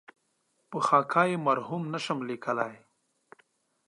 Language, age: Pashto, 30-39